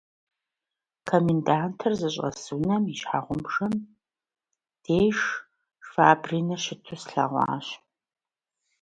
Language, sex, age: Russian, female, 40-49